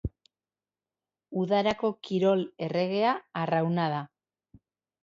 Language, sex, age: Basque, female, 30-39